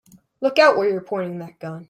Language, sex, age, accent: English, male, under 19, United States English